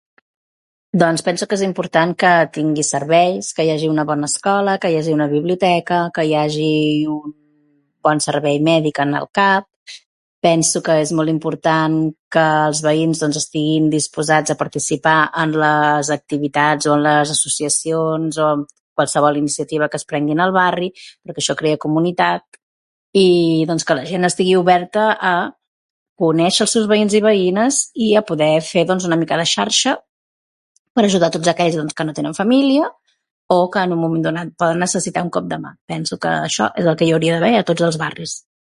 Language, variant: Catalan, Central